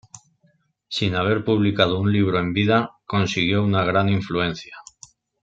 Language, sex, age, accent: Spanish, male, 50-59, España: Centro-Sur peninsular (Madrid, Toledo, Castilla-La Mancha)